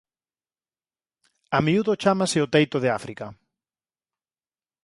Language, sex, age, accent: Galician, male, 40-49, Normativo (estándar)